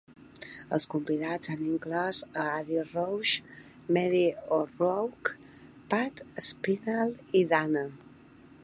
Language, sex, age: Catalan, female, 40-49